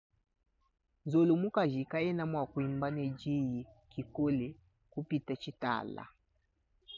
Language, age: Luba-Lulua, 19-29